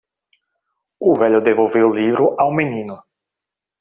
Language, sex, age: Portuguese, male, 30-39